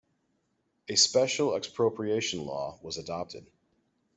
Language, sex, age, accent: English, male, 30-39, United States English